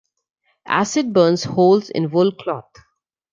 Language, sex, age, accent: English, female, 40-49, India and South Asia (India, Pakistan, Sri Lanka)